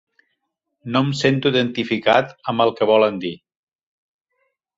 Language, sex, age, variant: Catalan, male, 40-49, Central